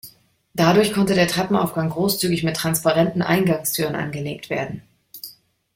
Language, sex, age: German, female, 30-39